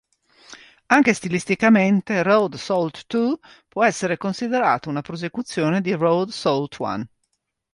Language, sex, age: Italian, female, 50-59